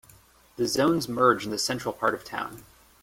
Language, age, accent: English, 19-29, United States English